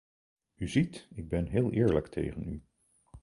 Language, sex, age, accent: Dutch, male, 60-69, Nederlands Nederlands